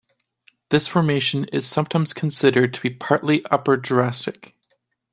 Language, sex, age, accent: English, male, 30-39, Canadian English